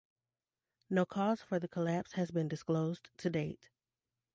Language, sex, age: English, female, 30-39